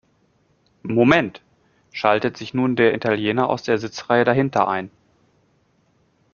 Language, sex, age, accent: German, male, 30-39, Deutschland Deutsch